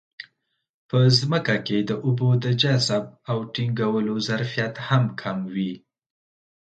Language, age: Pashto, 19-29